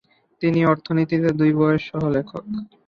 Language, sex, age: Bengali, male, under 19